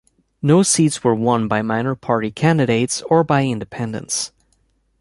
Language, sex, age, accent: English, male, 30-39, United States English